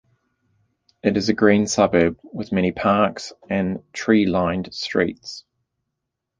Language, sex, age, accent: English, male, 30-39, New Zealand English